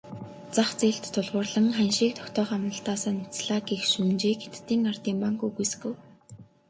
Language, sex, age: Mongolian, female, 19-29